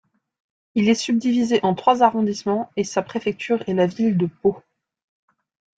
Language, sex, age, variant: French, female, 30-39, Français de métropole